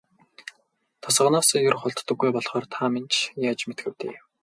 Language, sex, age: Mongolian, male, 19-29